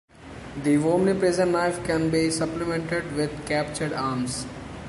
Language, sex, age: English, male, 19-29